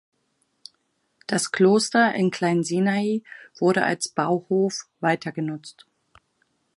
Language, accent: German, Deutschland Deutsch